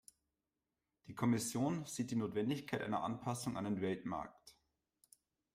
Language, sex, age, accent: German, male, 30-39, Deutschland Deutsch